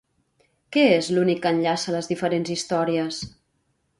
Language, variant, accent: Catalan, Central, central